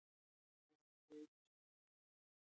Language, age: Pashto, 19-29